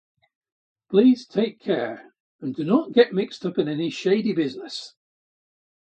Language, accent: English, England English